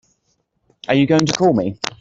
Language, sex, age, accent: English, male, 30-39, New Zealand English